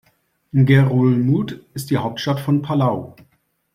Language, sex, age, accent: German, male, 40-49, Deutschland Deutsch